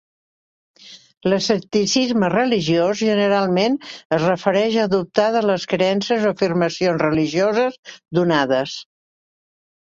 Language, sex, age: Catalan, female, 60-69